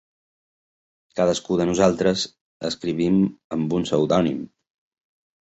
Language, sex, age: Catalan, male, 40-49